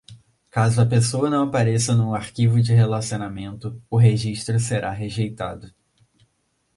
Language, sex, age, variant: Portuguese, male, under 19, Portuguese (Brasil)